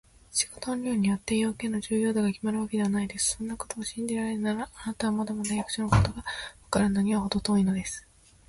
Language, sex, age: Japanese, female, 19-29